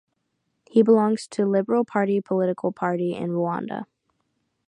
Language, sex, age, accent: English, female, under 19, United States English